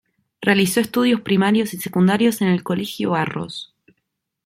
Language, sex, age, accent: Spanish, female, 19-29, Rioplatense: Argentina, Uruguay, este de Bolivia, Paraguay